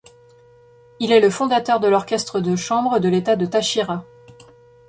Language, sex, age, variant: French, female, 30-39, Français de métropole